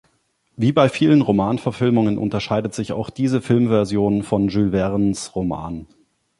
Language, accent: German, Deutschland Deutsch